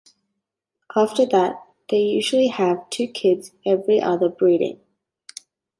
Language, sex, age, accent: English, female, under 19, Australian English